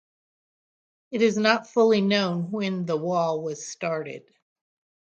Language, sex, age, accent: English, female, 60-69, United States English